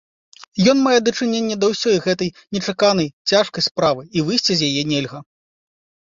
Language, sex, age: Belarusian, male, 30-39